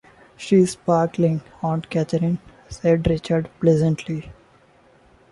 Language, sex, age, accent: English, male, 19-29, India and South Asia (India, Pakistan, Sri Lanka)